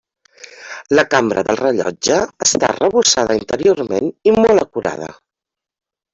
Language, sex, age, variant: Catalan, female, 40-49, Central